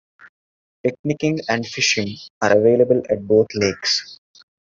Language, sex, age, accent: English, male, 19-29, India and South Asia (India, Pakistan, Sri Lanka)